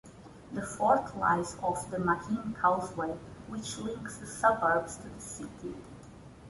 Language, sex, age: English, female, 30-39